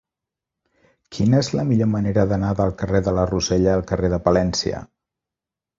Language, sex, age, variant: Catalan, male, 40-49, Central